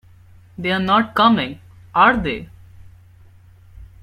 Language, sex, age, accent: English, male, 19-29, India and South Asia (India, Pakistan, Sri Lanka)